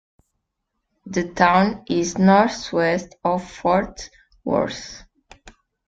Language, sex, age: English, female, 19-29